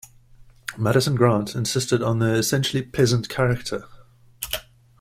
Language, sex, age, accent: English, male, 30-39, Southern African (South Africa, Zimbabwe, Namibia)